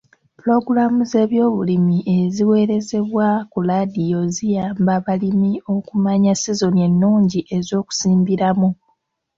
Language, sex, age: Ganda, female, 19-29